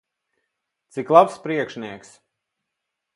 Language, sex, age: Latvian, male, 40-49